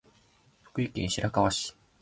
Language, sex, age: Japanese, male, 19-29